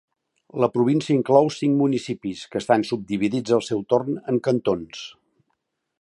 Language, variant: Catalan, Central